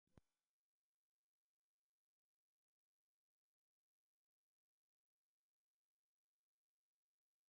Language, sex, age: Japanese, female, 19-29